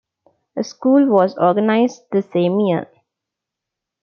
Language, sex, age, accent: English, female, 19-29, India and South Asia (India, Pakistan, Sri Lanka)